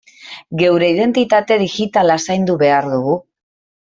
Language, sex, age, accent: Basque, female, 30-39, Mendebalekoa (Araba, Bizkaia, Gipuzkoako mendebaleko herri batzuk)